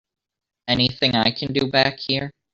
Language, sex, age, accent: English, male, 19-29, United States English